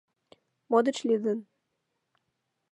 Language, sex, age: Mari, female, under 19